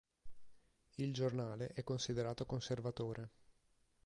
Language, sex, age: Italian, male, 30-39